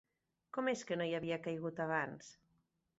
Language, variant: Catalan, Central